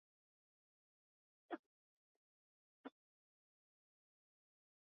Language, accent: English, Southern African (South Africa, Zimbabwe, Namibia)